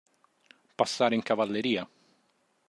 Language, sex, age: Italian, male, 40-49